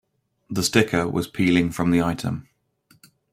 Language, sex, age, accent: English, male, 19-29, England English